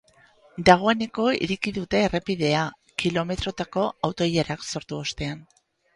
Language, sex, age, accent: Basque, female, 50-59, Erdialdekoa edo Nafarra (Gipuzkoa, Nafarroa)